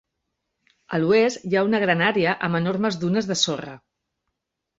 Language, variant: Catalan, Central